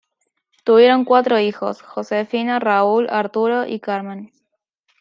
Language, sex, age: Spanish, female, 19-29